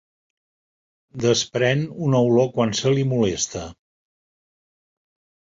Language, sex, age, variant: Catalan, male, 60-69, Septentrional